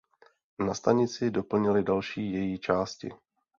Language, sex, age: Czech, male, 30-39